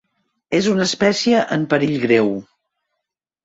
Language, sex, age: Catalan, female, 50-59